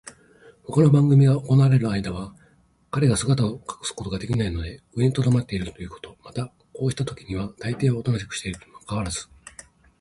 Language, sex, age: Japanese, male, 50-59